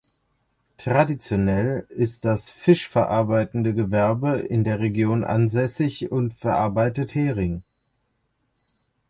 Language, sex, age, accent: German, male, 19-29, Deutschland Deutsch